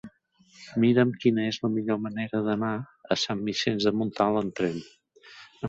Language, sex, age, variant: Catalan, male, 60-69, Central